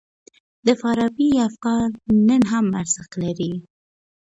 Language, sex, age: Pashto, female, 19-29